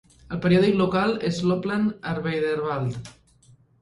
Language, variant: Catalan, Central